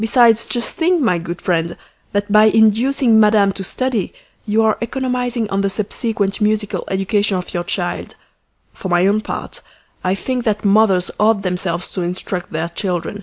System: none